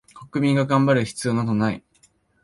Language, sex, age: Japanese, male, 19-29